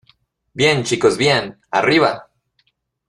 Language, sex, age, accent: Spanish, male, 19-29, México